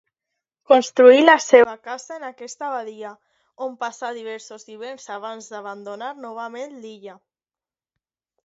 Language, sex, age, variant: Catalan, female, under 19, Alacantí